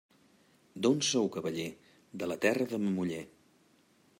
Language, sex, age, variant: Catalan, male, 40-49, Central